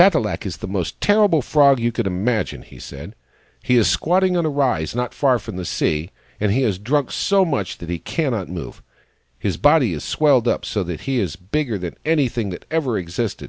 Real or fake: real